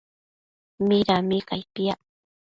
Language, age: Matsés, 30-39